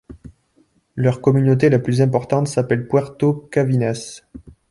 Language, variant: French, Français de métropole